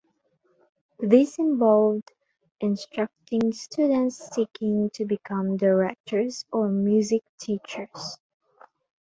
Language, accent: English, Filipino